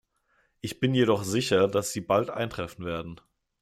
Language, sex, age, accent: German, male, 19-29, Deutschland Deutsch